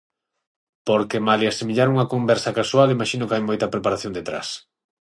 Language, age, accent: Galician, 30-39, Central (gheada); Normativo (estándar); Neofalante